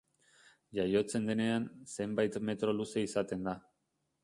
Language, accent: Basque, Erdialdekoa edo Nafarra (Gipuzkoa, Nafarroa)